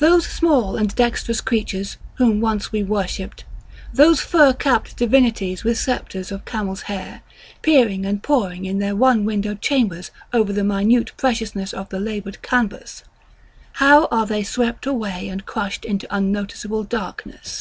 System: none